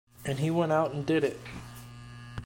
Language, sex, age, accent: English, male, 19-29, United States English